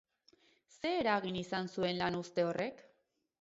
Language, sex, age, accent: Basque, female, 19-29, Mendebalekoa (Araba, Bizkaia, Gipuzkoako mendebaleko herri batzuk)